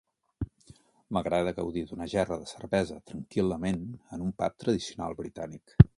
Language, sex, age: Catalan, male, 40-49